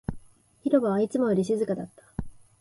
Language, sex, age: Japanese, female, 19-29